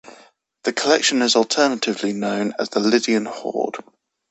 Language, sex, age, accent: English, male, under 19, England English